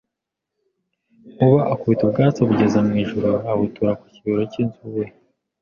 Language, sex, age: Kinyarwanda, male, 19-29